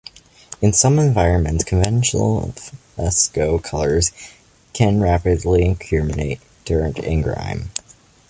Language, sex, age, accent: English, male, under 19, United States English